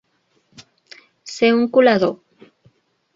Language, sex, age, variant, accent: Catalan, female, 19-29, Central, central